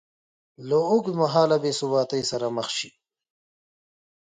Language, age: Pashto, 30-39